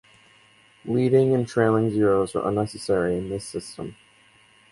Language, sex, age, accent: English, male, 19-29, United States English